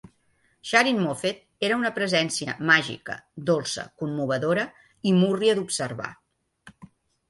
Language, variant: Catalan, Central